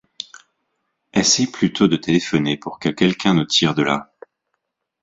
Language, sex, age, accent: French, male, 30-39, Français de Belgique